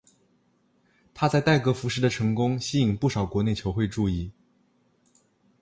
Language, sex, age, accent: Chinese, male, 19-29, 出生地：浙江省